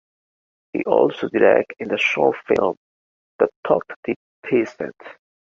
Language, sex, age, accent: English, male, 19-29, United States English